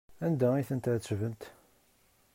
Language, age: Kabyle, 30-39